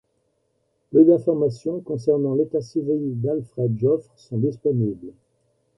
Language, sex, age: French, male, 70-79